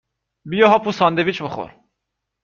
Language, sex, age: Persian, male, 19-29